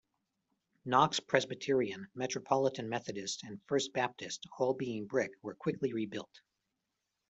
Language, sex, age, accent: English, male, 40-49, United States English